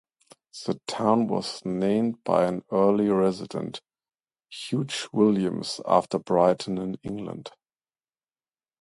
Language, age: English, 30-39